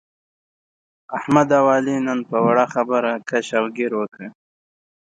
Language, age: Pashto, 19-29